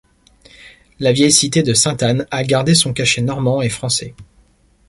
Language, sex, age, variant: French, male, 30-39, Français de métropole